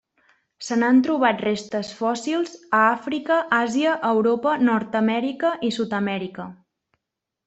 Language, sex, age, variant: Catalan, female, 19-29, Central